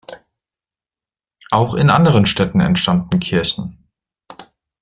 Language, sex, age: German, male, 19-29